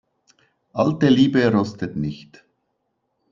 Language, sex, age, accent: German, male, 40-49, Schweizerdeutsch